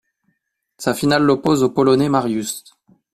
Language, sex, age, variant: French, male, 30-39, Français de métropole